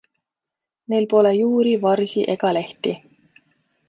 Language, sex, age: Estonian, female, 30-39